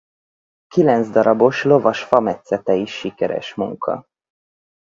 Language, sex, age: Hungarian, male, 30-39